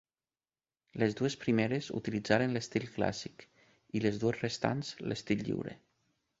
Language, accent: Catalan, valencià